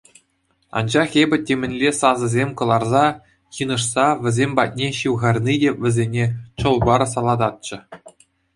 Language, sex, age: Chuvash, male, 19-29